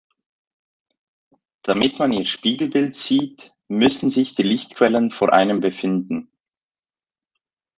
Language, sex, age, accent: German, male, 19-29, Schweizerdeutsch